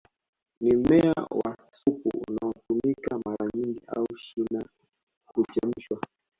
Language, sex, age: Swahili, male, 19-29